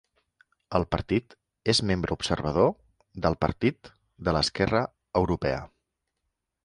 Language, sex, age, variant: Catalan, male, 40-49, Central